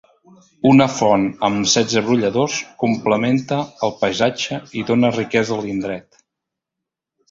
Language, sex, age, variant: Catalan, male, 50-59, Central